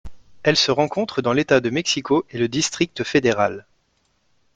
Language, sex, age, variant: French, male, 30-39, Français de métropole